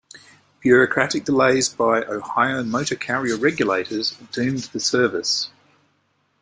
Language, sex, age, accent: English, male, 50-59, Australian English